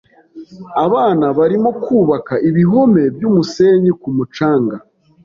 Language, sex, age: Kinyarwanda, male, 19-29